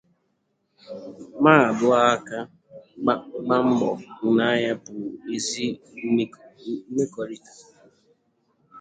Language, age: Igbo, under 19